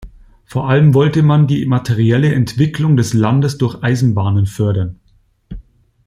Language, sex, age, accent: German, male, 30-39, Deutschland Deutsch